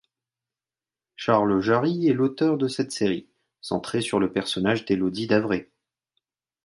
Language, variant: French, Français de métropole